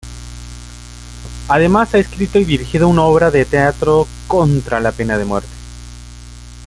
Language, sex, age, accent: Spanish, male, 19-29, Andino-Pacífico: Colombia, Perú, Ecuador, oeste de Bolivia y Venezuela andina